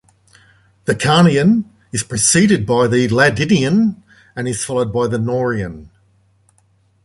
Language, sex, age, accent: English, male, 50-59, Australian English